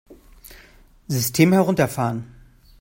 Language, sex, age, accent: German, male, 30-39, Deutschland Deutsch